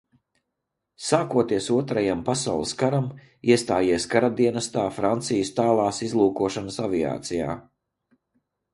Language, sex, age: Latvian, male, 50-59